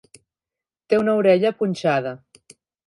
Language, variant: Catalan, Central